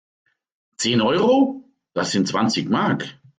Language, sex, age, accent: German, male, 50-59, Deutschland Deutsch